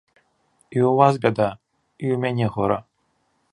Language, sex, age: Belarusian, male, 30-39